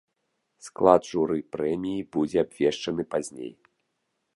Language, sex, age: Belarusian, male, 30-39